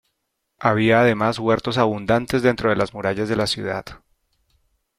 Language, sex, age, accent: Spanish, male, 30-39, Caribe: Cuba, Venezuela, Puerto Rico, República Dominicana, Panamá, Colombia caribeña, México caribeño, Costa del golfo de México